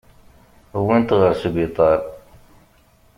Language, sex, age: Kabyle, male, 40-49